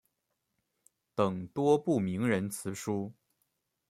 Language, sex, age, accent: Chinese, male, under 19, 出生地：黑龙江省